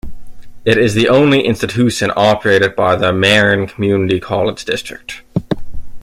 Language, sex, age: English, male, 19-29